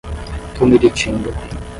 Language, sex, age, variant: Portuguese, male, 19-29, Portuguese (Brasil)